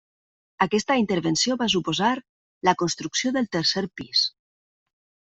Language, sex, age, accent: Catalan, female, 40-49, valencià